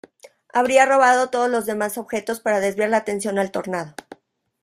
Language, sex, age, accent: Spanish, female, 40-49, México